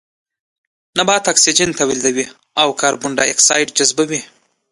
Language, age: Pashto, 19-29